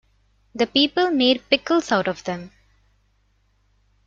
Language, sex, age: English, female, 19-29